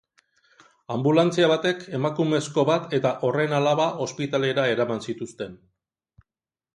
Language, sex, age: Basque, male, 50-59